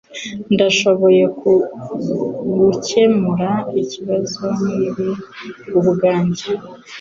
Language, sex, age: Kinyarwanda, female, 19-29